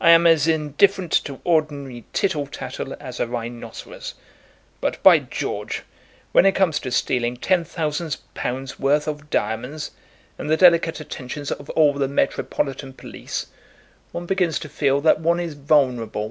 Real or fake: real